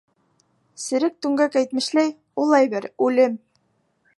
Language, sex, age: Bashkir, female, 19-29